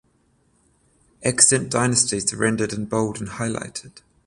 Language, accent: English, United States English; Australian English; England English; New Zealand English; Welsh English